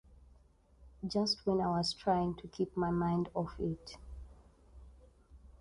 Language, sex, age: English, female, 19-29